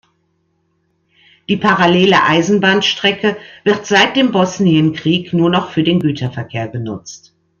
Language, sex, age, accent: German, female, 40-49, Deutschland Deutsch